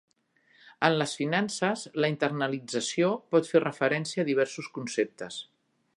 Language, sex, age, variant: Catalan, female, 50-59, Central